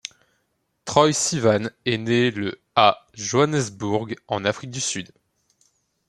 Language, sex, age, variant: French, male, 19-29, Français de métropole